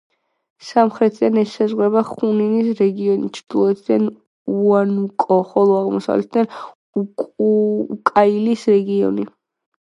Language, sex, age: Georgian, female, 19-29